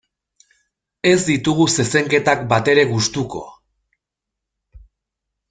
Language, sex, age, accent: Basque, male, 30-39, Mendebalekoa (Araba, Bizkaia, Gipuzkoako mendebaleko herri batzuk)